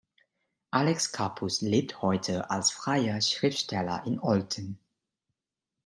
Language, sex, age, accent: German, male, 30-39, Deutschland Deutsch